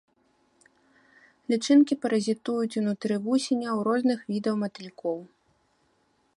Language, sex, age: Belarusian, female, 19-29